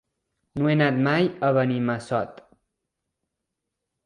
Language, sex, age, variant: Catalan, male, 19-29, Central